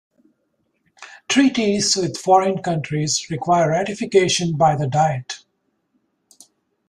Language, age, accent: English, 50-59, United States English